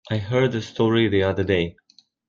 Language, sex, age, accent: English, male, 30-39, United States English